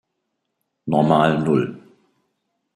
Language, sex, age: German, male, 50-59